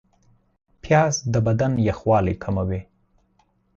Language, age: Pashto, 30-39